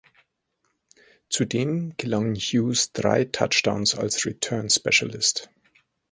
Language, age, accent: German, 30-39, Deutschland Deutsch